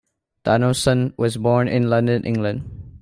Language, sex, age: English, male, under 19